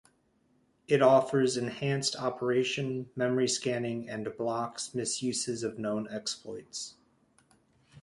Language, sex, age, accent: English, male, 30-39, United States English